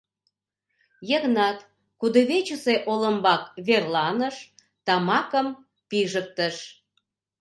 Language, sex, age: Mari, female, 40-49